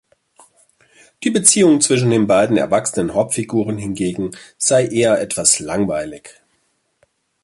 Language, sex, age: German, male, 40-49